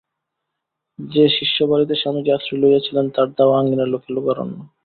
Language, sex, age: Bengali, male, 19-29